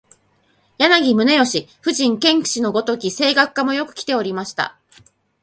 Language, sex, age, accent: Japanese, female, 40-49, 標準語